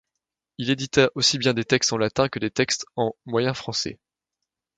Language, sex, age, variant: French, male, 19-29, Français de métropole